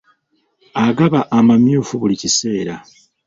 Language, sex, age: Ganda, male, 40-49